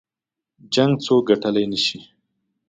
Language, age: Pashto, 30-39